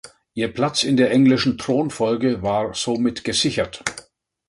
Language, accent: German, Deutschland Deutsch